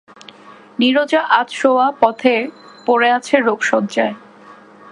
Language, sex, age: Bengali, female, 19-29